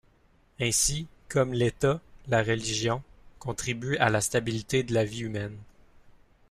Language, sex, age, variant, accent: French, male, 19-29, Français d'Amérique du Nord, Français du Canada